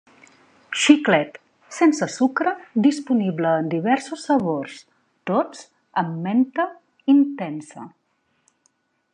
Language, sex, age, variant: Catalan, female, 50-59, Central